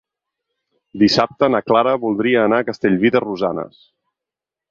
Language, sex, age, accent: Catalan, female, 30-39, nord-oriental